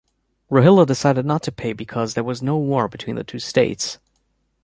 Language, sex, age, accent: English, male, 30-39, United States English